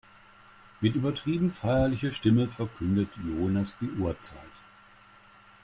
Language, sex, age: German, male, 60-69